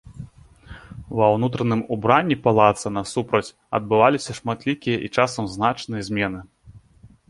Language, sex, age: Belarusian, male, 19-29